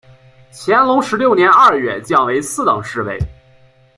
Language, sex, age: Chinese, male, under 19